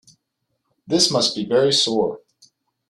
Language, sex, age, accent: English, male, 40-49, United States English